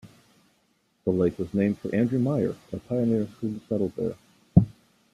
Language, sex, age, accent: English, male, 40-49, United States English